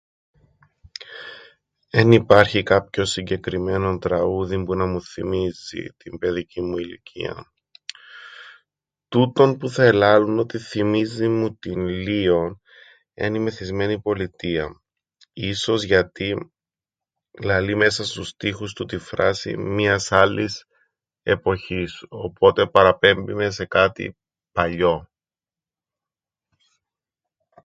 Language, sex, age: Greek, male, 40-49